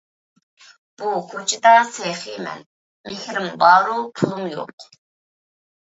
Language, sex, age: Uyghur, female, 19-29